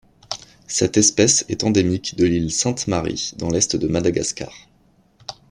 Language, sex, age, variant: French, male, 30-39, Français de métropole